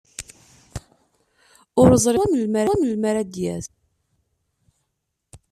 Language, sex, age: Kabyle, female, 30-39